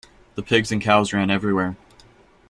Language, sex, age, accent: English, male, 19-29, United States English